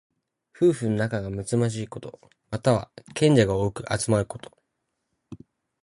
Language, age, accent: Japanese, under 19, 標準語